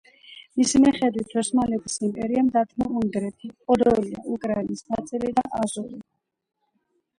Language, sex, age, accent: Georgian, female, 40-49, ჩვეულებრივი